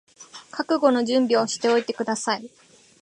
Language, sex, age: Japanese, female, 19-29